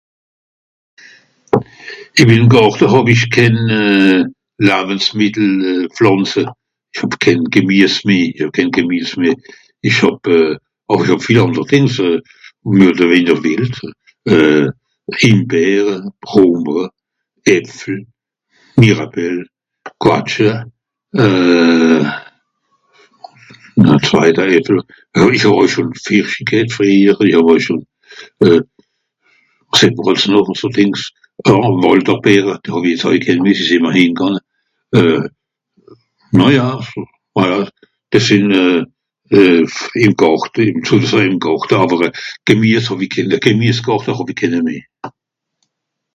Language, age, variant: Swiss German, 70-79, Nordniederàlemmànisch (Rishoffe, Zàwere, Bùsswìller, Hawenau, Brüemt, Stroossbùri, Molse, Dàmbàch, Schlettstàtt, Pfàlzbùri usw.)